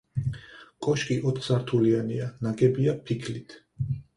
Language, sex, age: Georgian, male, 30-39